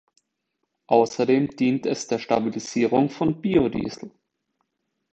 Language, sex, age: German, male, 19-29